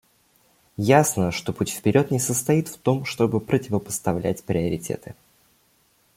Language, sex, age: Russian, male, 19-29